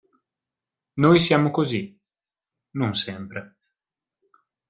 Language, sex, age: Italian, male, 19-29